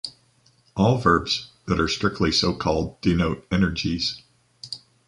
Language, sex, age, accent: English, male, 50-59, United States English